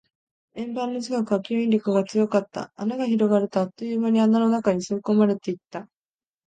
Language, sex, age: Japanese, female, 19-29